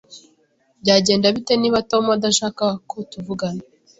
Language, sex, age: Kinyarwanda, female, 19-29